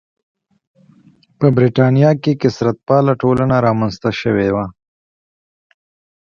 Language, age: Pashto, 19-29